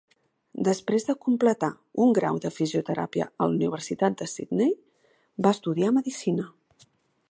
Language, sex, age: Catalan, female, 40-49